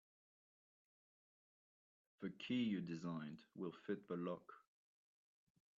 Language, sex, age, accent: English, male, 19-29, Australian English